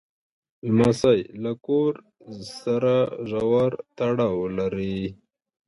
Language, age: Pashto, 19-29